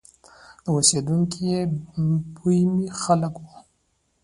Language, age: Pashto, 19-29